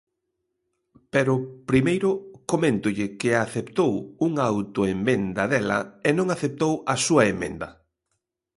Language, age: Galician, 50-59